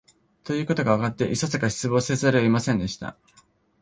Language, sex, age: Japanese, male, 19-29